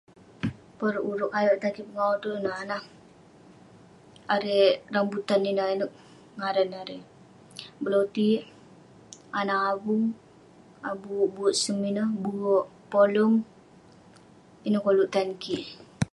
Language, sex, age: Western Penan, female, under 19